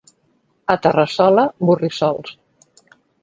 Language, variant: Catalan, Central